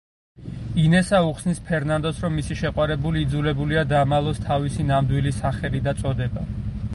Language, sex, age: Georgian, male, 30-39